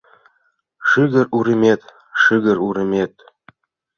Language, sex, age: Mari, male, 40-49